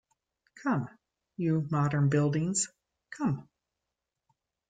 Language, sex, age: English, female, 50-59